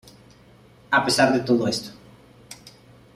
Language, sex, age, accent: Spanish, male, 30-39, México